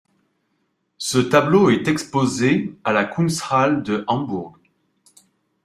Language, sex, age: French, male, 40-49